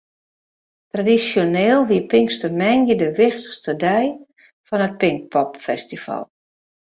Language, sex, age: Western Frisian, female, 50-59